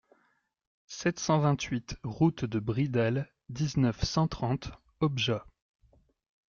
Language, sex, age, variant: French, male, 19-29, Français de métropole